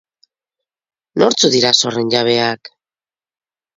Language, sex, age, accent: Basque, female, 30-39, Mendebalekoa (Araba, Bizkaia, Gipuzkoako mendebaleko herri batzuk)